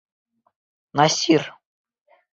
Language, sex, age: Bashkir, male, under 19